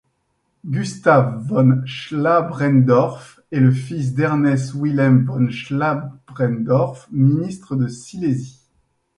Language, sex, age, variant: French, male, 30-39, Français de métropole